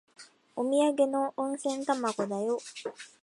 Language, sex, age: Japanese, female, 19-29